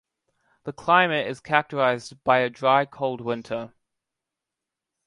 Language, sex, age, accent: English, male, under 19, Australian English